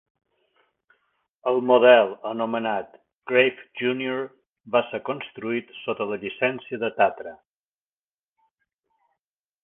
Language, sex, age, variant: Catalan, male, 50-59, Balear